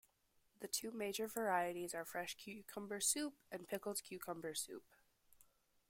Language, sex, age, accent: English, female, under 19, United States English